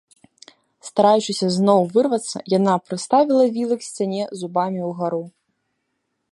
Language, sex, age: Belarusian, female, 19-29